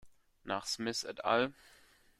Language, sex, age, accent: German, male, 19-29, Deutschland Deutsch